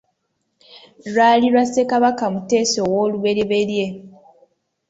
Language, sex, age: Ganda, female, 19-29